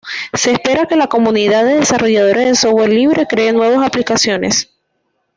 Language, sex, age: Spanish, female, 19-29